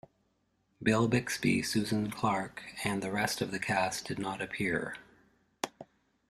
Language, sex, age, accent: English, male, 50-59, Canadian English